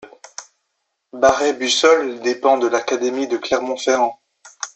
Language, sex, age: French, male, under 19